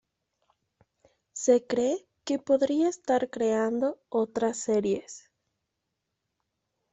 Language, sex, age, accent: Spanish, female, 19-29, México